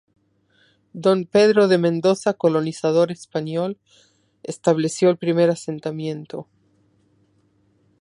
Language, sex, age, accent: Spanish, female, 50-59, Rioplatense: Argentina, Uruguay, este de Bolivia, Paraguay